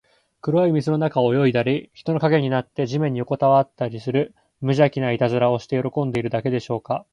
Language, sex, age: Japanese, male, 19-29